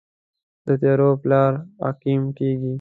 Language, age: Pashto, 19-29